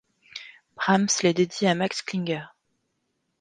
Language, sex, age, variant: French, female, 40-49, Français de métropole